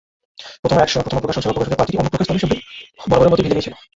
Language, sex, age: Bengali, male, 19-29